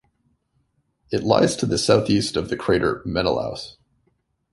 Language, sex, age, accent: English, male, 30-39, Canadian English